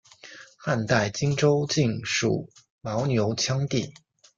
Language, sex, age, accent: Chinese, male, 40-49, 出生地：上海市